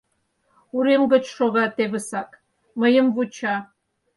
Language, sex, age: Mari, female, 60-69